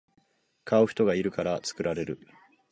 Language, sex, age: Japanese, male, 19-29